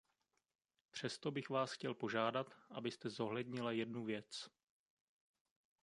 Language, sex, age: Czech, male, 30-39